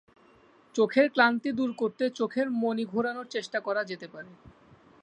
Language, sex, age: Bengali, male, under 19